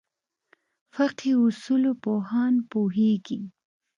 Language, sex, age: Pashto, female, 19-29